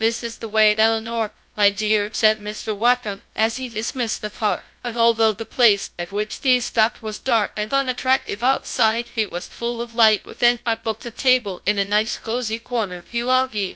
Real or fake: fake